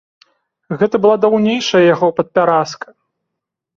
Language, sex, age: Belarusian, male, 19-29